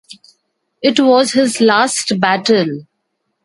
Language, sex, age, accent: English, female, 40-49, India and South Asia (India, Pakistan, Sri Lanka)